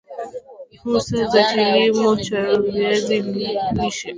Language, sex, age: Swahili, female, 19-29